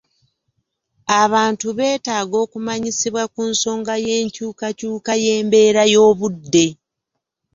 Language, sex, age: Ganda, female, 50-59